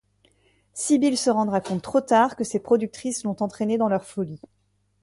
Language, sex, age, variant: French, female, 19-29, Français de métropole